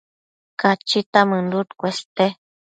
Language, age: Matsés, 30-39